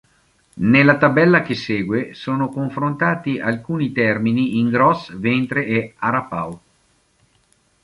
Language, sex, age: Italian, male, 50-59